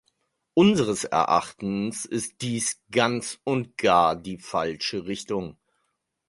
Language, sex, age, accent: German, male, 30-39, Deutschland Deutsch